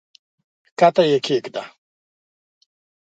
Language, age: Pashto, 40-49